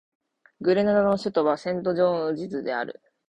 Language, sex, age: Japanese, female, 19-29